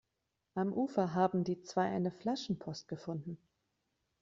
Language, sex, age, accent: German, female, 30-39, Deutschland Deutsch